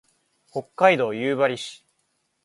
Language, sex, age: Japanese, male, 19-29